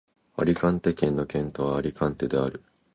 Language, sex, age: Japanese, male, 19-29